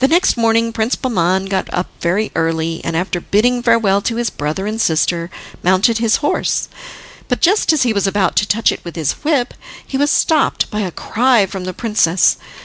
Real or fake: real